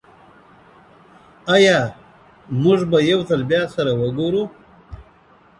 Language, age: Pashto, 40-49